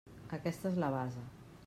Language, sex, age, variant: Catalan, female, 40-49, Central